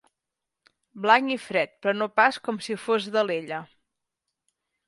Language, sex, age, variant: Catalan, female, 40-49, Central